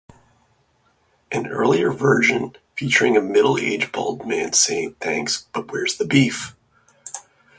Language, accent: English, Canadian English